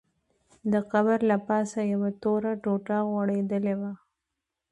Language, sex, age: Pashto, female, 19-29